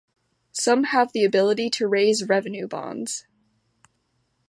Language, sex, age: English, female, 19-29